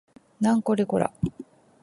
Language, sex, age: Japanese, female, 40-49